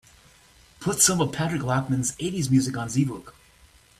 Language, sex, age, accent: English, male, 40-49, United States English